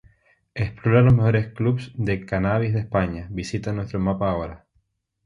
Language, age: Spanish, 19-29